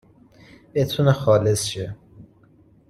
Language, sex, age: Persian, male, 19-29